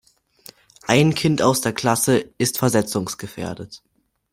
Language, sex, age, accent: German, male, under 19, Deutschland Deutsch